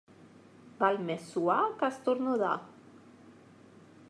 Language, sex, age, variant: Catalan, female, 40-49, Central